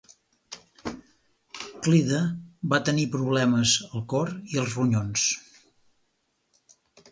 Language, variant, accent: Catalan, Central, central; Empordanès